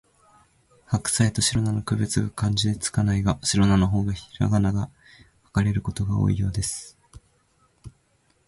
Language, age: Japanese, 19-29